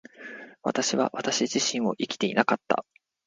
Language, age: Japanese, 30-39